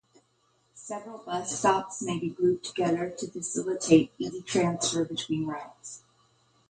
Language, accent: English, United States English